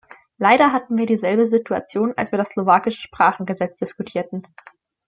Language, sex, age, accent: German, female, under 19, Deutschland Deutsch